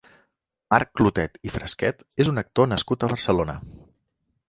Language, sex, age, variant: Catalan, male, 40-49, Central